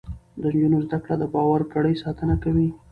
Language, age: Pashto, 19-29